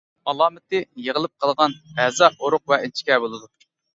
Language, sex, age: Uyghur, female, 40-49